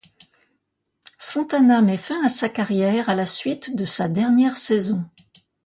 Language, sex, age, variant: French, female, 70-79, Français de métropole